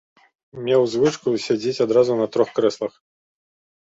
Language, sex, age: Belarusian, male, 40-49